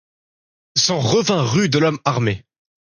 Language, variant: French, Français de métropole